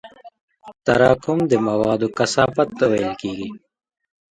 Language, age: Pashto, 19-29